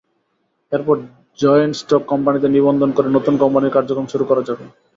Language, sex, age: Bengali, male, 19-29